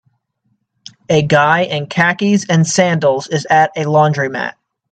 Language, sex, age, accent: English, male, 19-29, United States English